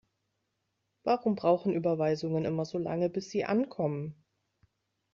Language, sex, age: German, female, 30-39